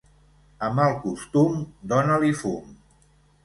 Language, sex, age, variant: Catalan, male, 60-69, Central